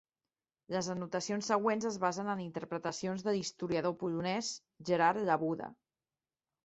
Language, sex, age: Catalan, female, 30-39